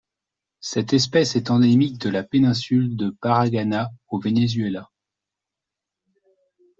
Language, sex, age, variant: French, male, 40-49, Français de métropole